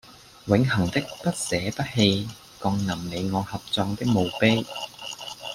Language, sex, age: Cantonese, male, 19-29